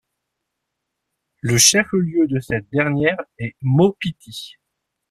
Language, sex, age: French, male, 40-49